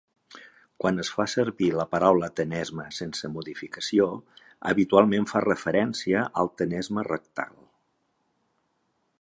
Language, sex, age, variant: Catalan, male, 50-59, Central